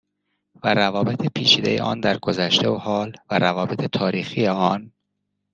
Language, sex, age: Persian, male, 50-59